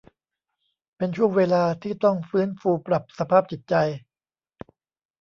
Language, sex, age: Thai, male, 50-59